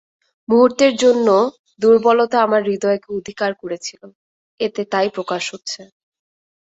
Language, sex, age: Bengali, female, 19-29